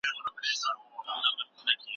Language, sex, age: Pashto, female, 30-39